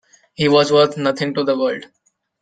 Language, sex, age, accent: English, male, 19-29, India and South Asia (India, Pakistan, Sri Lanka)